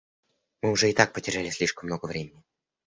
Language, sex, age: Russian, male, under 19